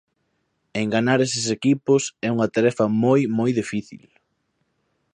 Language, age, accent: Galician, 19-29, Atlántico (seseo e gheada)